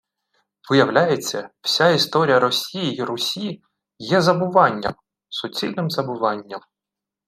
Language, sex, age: Ukrainian, male, 30-39